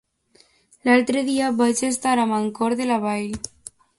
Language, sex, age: Catalan, female, under 19